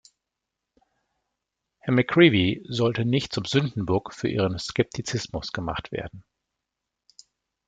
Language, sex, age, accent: German, male, 40-49, Deutschland Deutsch